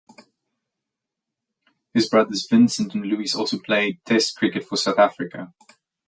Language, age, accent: English, 30-39, Southern African (South Africa, Zimbabwe, Namibia)